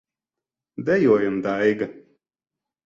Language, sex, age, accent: Latvian, male, 30-39, Riga; Dzimtā valoda; nav